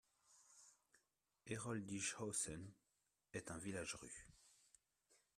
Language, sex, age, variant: French, male, 30-39, Français de métropole